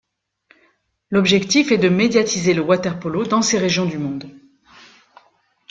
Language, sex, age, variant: French, female, 50-59, Français de métropole